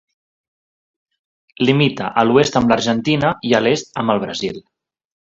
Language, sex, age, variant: Catalan, male, 19-29, Central